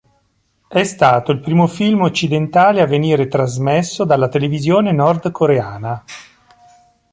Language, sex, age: Italian, male, 40-49